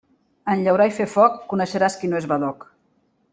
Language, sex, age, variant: Catalan, female, 50-59, Central